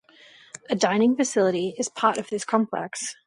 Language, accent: English, Australian English